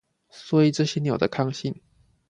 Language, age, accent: Chinese, 19-29, 出生地：彰化縣